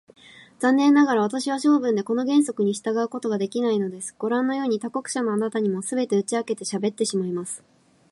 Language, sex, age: Japanese, female, 19-29